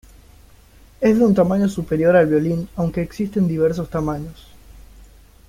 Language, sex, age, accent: Spanish, male, under 19, Rioplatense: Argentina, Uruguay, este de Bolivia, Paraguay